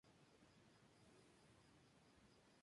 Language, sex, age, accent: Spanish, male, 19-29, México